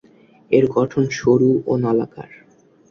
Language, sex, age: Bengali, male, under 19